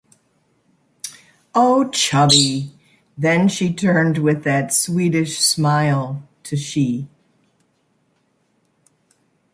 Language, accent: English, United States English